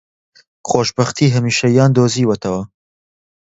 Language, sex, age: Central Kurdish, male, 19-29